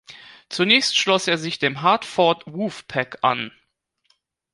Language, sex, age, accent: German, male, 30-39, Deutschland Deutsch